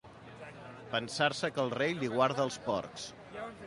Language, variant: Catalan, Central